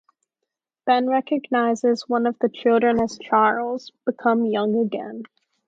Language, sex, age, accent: English, female, under 19, United States English